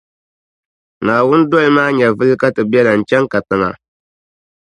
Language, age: Dagbani, 19-29